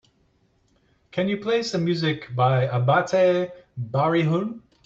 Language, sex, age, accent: English, male, 40-49, United States English